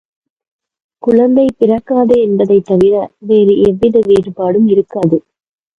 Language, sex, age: Tamil, female, 19-29